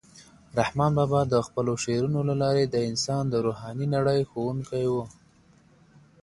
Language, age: Pashto, 30-39